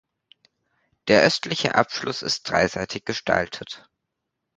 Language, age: German, 19-29